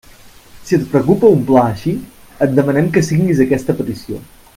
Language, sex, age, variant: Catalan, male, 30-39, Central